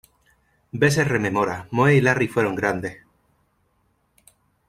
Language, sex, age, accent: Spanish, male, 30-39, España: Sur peninsular (Andalucia, Extremadura, Murcia)